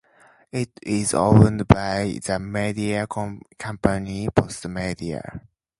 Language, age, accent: English, 19-29, United States English